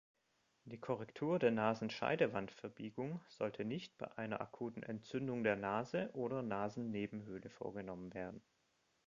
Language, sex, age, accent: German, male, 30-39, Deutschland Deutsch